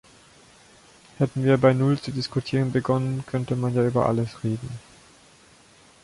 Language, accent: German, Deutschland Deutsch